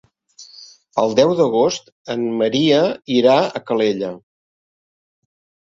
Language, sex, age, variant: Catalan, male, 60-69, Central